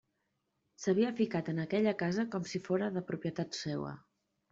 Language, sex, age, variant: Catalan, female, 30-39, Central